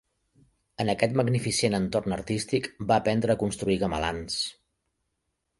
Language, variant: Catalan, Central